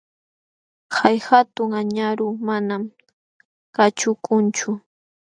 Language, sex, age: Jauja Wanca Quechua, female, 19-29